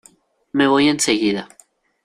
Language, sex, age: Spanish, male, 19-29